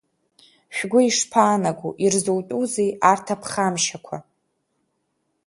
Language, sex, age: Abkhazian, female, under 19